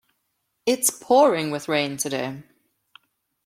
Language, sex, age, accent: English, female, 30-39, Southern African (South Africa, Zimbabwe, Namibia)